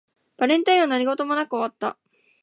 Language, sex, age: Japanese, female, 19-29